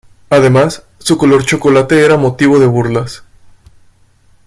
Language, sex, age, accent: Spanish, male, 19-29, México